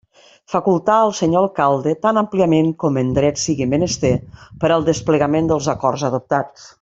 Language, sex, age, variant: Catalan, female, 50-59, Nord-Occidental